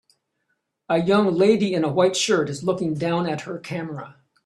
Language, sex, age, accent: English, male, 60-69, Canadian English